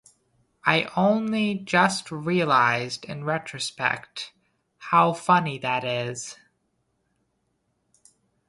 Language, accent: English, United States English